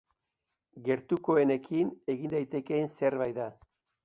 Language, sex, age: Basque, male, 60-69